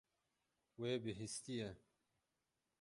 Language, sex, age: Kurdish, male, 30-39